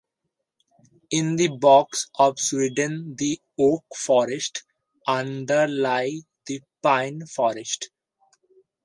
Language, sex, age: English, male, 19-29